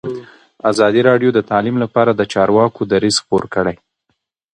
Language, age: Pashto, 19-29